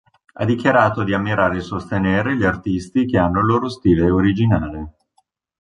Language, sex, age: Italian, male, 50-59